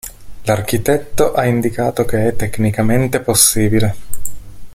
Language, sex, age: Italian, male, 30-39